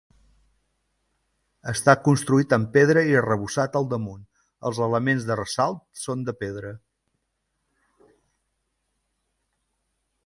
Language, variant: Catalan, Central